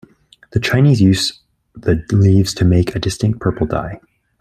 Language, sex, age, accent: English, male, 19-29, Canadian English